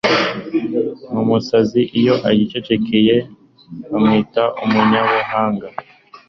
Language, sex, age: Kinyarwanda, male, under 19